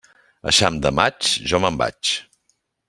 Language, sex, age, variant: Catalan, male, 60-69, Central